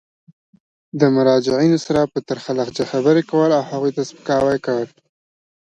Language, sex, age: Pashto, male, 19-29